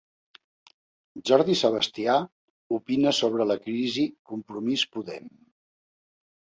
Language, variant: Catalan, Central